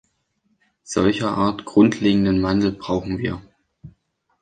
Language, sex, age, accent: German, male, under 19, Deutschland Deutsch